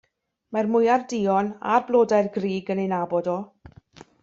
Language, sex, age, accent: Welsh, female, 40-49, Y Deyrnas Unedig Cymraeg